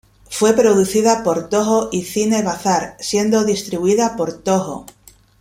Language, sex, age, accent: Spanish, female, 50-59, España: Centro-Sur peninsular (Madrid, Toledo, Castilla-La Mancha)